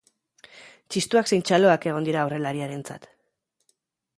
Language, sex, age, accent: Basque, female, 30-39, Erdialdekoa edo Nafarra (Gipuzkoa, Nafarroa)